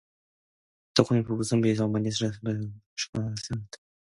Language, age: Korean, 19-29